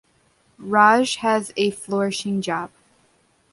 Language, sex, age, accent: English, female, under 19, United States English